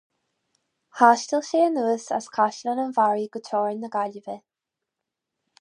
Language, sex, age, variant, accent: Irish, female, 19-29, Gaeilge Uladh, Cainteoir líofa, ní ó dhúchas